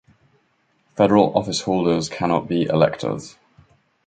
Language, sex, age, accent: English, male, 30-39, England English